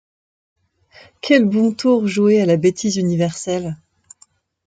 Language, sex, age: French, female, 40-49